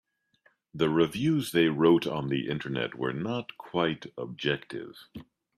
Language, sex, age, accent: English, male, 50-59, United States English